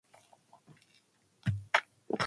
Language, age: English, 19-29